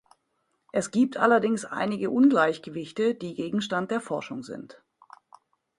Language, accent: German, Deutschland Deutsch